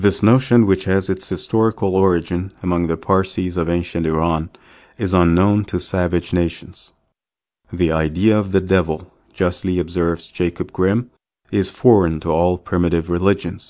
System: none